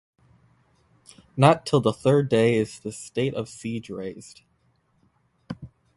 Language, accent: English, United States English